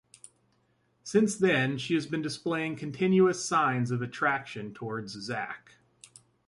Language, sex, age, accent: English, male, 30-39, United States English